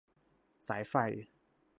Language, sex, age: Thai, male, 19-29